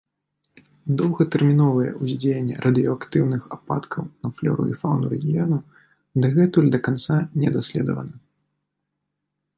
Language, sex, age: Belarusian, male, 19-29